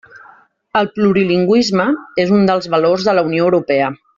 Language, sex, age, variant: Catalan, female, 40-49, Central